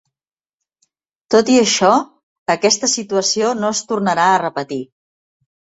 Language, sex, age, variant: Catalan, female, 50-59, Central